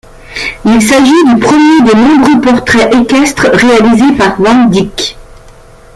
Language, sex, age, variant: French, female, 50-59, Français de métropole